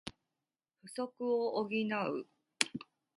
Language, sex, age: Japanese, female, 30-39